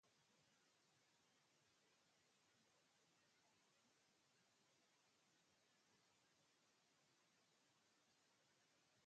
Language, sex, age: Spanish, male, under 19